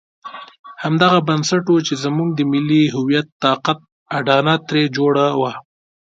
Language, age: Pashto, 19-29